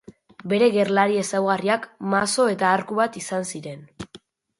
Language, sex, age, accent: Basque, female, under 19, Mendebalekoa (Araba, Bizkaia, Gipuzkoako mendebaleko herri batzuk)